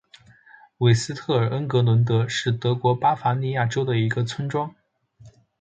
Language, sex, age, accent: Chinese, male, under 19, 出生地：湖北省